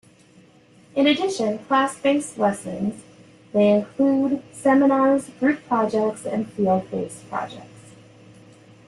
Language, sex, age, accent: English, female, 50-59, United States English